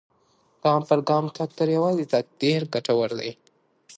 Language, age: Pashto, under 19